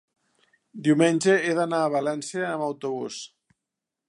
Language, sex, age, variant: Catalan, male, 50-59, Septentrional